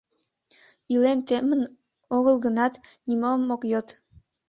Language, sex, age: Mari, female, under 19